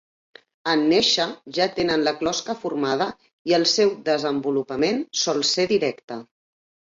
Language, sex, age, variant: Catalan, female, 50-59, Central